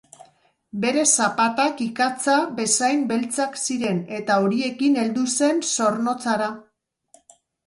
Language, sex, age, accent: Basque, female, 60-69, Mendebalekoa (Araba, Bizkaia, Gipuzkoako mendebaleko herri batzuk)